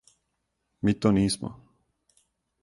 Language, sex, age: Serbian, male, 30-39